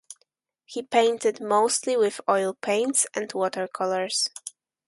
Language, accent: English, Slavic